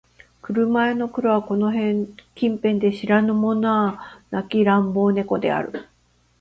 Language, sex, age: Japanese, female, 50-59